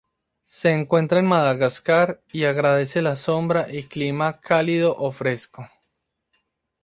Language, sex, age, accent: Spanish, male, 19-29, Andino-Pacífico: Colombia, Perú, Ecuador, oeste de Bolivia y Venezuela andina